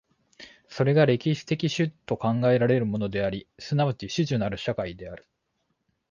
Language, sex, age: Japanese, male, 30-39